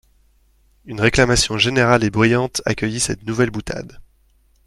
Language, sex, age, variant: French, male, 30-39, Français de métropole